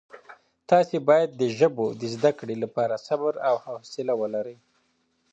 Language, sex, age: Pashto, male, 30-39